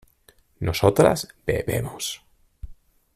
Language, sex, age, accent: Spanish, male, 30-39, España: Centro-Sur peninsular (Madrid, Toledo, Castilla-La Mancha)